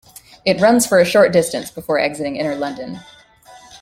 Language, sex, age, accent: English, female, 19-29, United States English